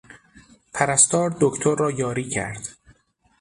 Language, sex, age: Persian, male, 30-39